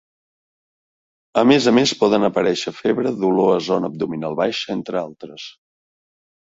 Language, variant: Catalan, Central